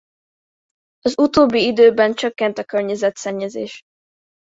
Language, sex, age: Hungarian, female, under 19